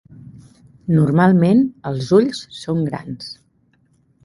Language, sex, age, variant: Catalan, female, 30-39, Central